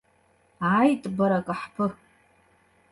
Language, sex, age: Abkhazian, female, 30-39